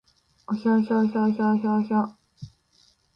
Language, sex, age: Japanese, female, 19-29